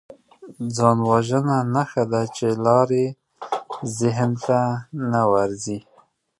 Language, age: Pashto, 40-49